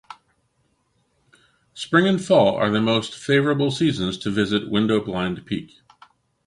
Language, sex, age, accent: English, male, 50-59, Canadian English